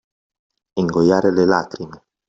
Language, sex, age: Italian, male, 40-49